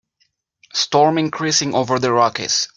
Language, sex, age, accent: English, male, 30-39, United States English